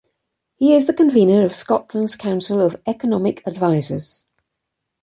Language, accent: English, England English